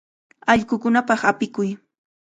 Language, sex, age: Cajatambo North Lima Quechua, female, 19-29